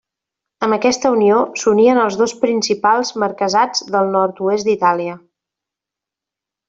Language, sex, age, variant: Catalan, female, 40-49, Central